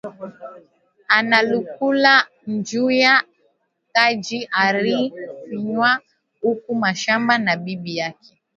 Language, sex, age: Swahili, female, 19-29